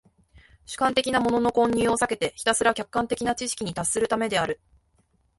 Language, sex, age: Japanese, female, 19-29